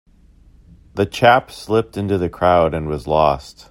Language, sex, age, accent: English, male, 40-49, United States English